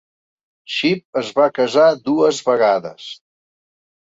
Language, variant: Catalan, Central